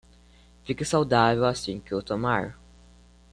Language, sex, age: Portuguese, male, under 19